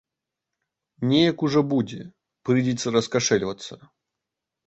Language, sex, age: Belarusian, male, 19-29